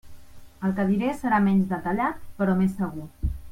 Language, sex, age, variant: Catalan, female, 30-39, Central